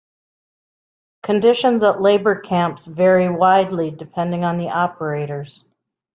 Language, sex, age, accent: English, female, 50-59, United States English